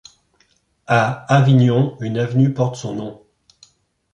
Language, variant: French, Français de métropole